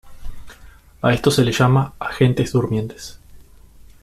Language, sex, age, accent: Spanish, male, 19-29, Rioplatense: Argentina, Uruguay, este de Bolivia, Paraguay